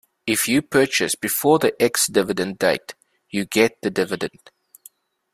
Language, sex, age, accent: English, male, 30-39, Southern African (South Africa, Zimbabwe, Namibia)